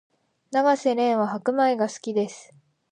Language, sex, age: Japanese, female, 19-29